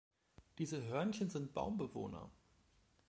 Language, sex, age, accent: German, male, 19-29, Deutschland Deutsch